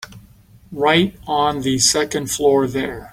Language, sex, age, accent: English, male, 50-59, United States English